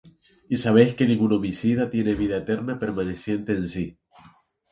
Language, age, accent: Spanish, 19-29, España: Islas Canarias